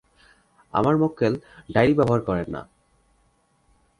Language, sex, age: Bengali, male, 19-29